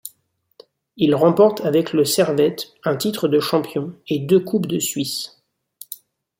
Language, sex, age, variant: French, male, 30-39, Français de métropole